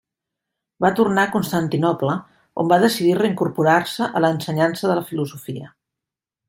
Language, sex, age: Catalan, female, 50-59